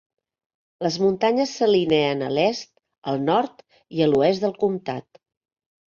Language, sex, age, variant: Catalan, female, 50-59, Central